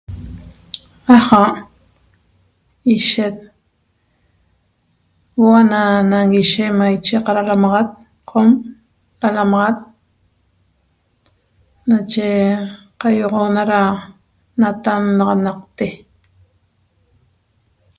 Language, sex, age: Toba, female, 40-49